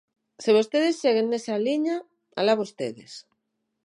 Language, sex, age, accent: Galician, female, 50-59, Atlántico (seseo e gheada)